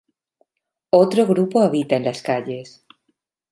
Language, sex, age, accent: Spanish, female, 40-49, España: Norte peninsular (Asturias, Castilla y León, Cantabria, País Vasco, Navarra, Aragón, La Rioja, Guadalajara, Cuenca)